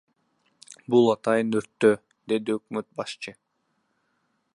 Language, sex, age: Kyrgyz, female, 19-29